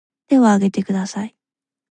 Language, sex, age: Japanese, female, 19-29